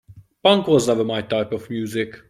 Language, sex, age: English, male, 30-39